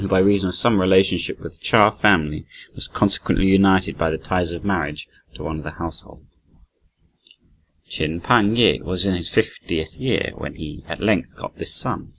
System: none